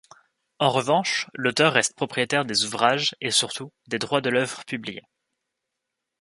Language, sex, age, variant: French, male, 19-29, Français de métropole